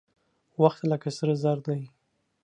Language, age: Pashto, 19-29